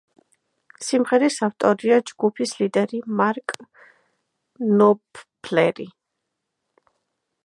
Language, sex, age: Georgian, female, 30-39